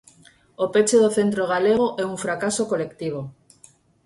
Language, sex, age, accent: Galician, female, 50-59, Normativo (estándar)